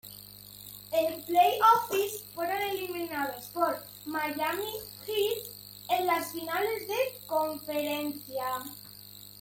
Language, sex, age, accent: Spanish, female, under 19, España: Centro-Sur peninsular (Madrid, Toledo, Castilla-La Mancha)